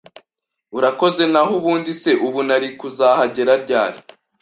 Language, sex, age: Kinyarwanda, male, 19-29